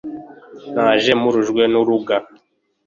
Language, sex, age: Kinyarwanda, male, 19-29